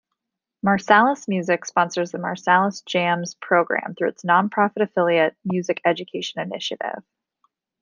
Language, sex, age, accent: English, female, 30-39, United States English